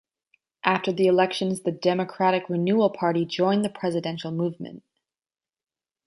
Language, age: English, under 19